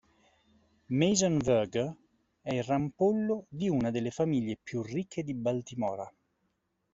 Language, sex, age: Italian, male, 40-49